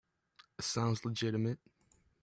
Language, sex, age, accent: English, male, under 19, United States English